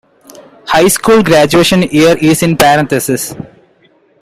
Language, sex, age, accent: English, male, 19-29, India and South Asia (India, Pakistan, Sri Lanka)